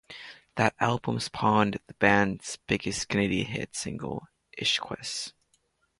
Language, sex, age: English, male, under 19